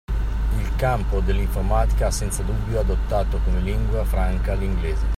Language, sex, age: Italian, male, 50-59